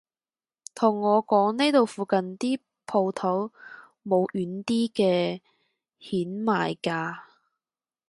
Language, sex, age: Cantonese, female, 19-29